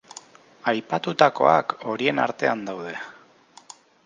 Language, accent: Basque, Mendebalekoa (Araba, Bizkaia, Gipuzkoako mendebaleko herri batzuk)